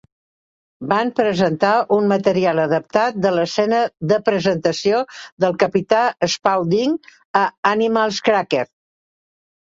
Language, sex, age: Catalan, female, 60-69